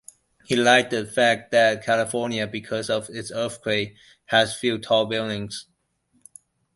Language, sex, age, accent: English, male, 19-29, Hong Kong English